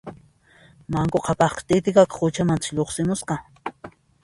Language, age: Puno Quechua, 50-59